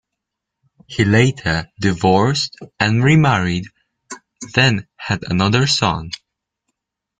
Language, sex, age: English, male, under 19